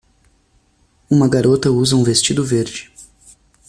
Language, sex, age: Portuguese, male, 30-39